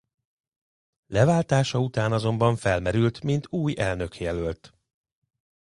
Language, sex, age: Hungarian, male, 40-49